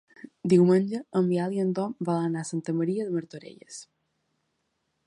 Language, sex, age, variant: Catalan, female, 19-29, Balear